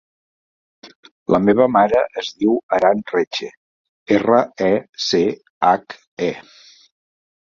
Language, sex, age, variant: Catalan, male, 50-59, Central